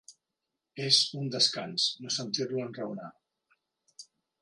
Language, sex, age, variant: Catalan, male, 40-49, Central